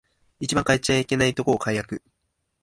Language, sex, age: Japanese, male, 19-29